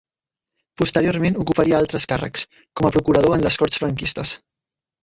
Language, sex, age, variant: Catalan, male, 19-29, Central